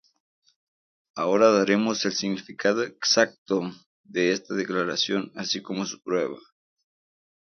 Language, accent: Spanish, México